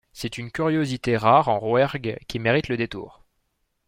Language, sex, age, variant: French, male, 19-29, Français de métropole